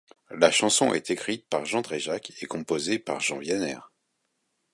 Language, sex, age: French, male, 40-49